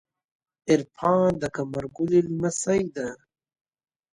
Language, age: Pashto, 19-29